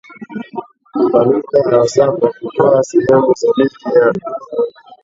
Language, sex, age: Swahili, male, 19-29